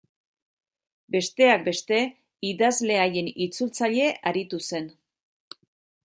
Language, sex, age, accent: Basque, female, 40-49, Mendebalekoa (Araba, Bizkaia, Gipuzkoako mendebaleko herri batzuk)